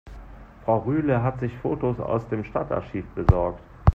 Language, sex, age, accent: German, male, 30-39, Deutschland Deutsch